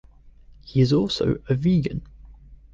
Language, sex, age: English, male, 19-29